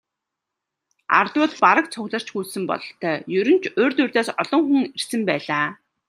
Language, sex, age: Mongolian, female, 30-39